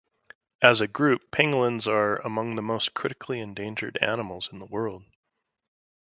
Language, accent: English, United States English